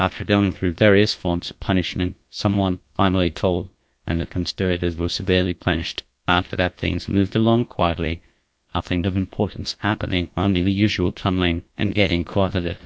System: TTS, GlowTTS